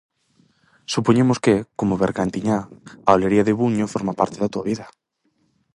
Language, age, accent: Galician, under 19, Central (gheada); Oriental (común en zona oriental)